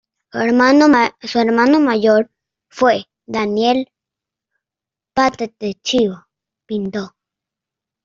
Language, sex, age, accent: Spanish, male, under 19, Andino-Pacífico: Colombia, Perú, Ecuador, oeste de Bolivia y Venezuela andina